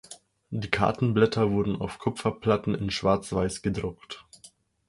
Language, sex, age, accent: German, male, 19-29, Deutschland Deutsch